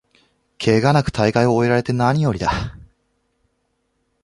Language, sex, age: Japanese, male, 19-29